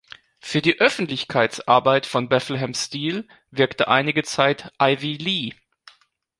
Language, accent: German, Deutschland Deutsch